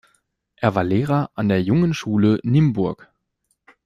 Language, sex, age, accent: German, male, 19-29, Deutschland Deutsch